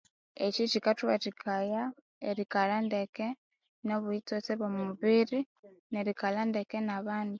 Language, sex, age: Konzo, female, 19-29